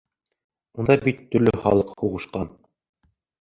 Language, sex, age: Bashkir, male, 30-39